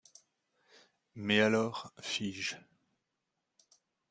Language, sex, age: French, male, 30-39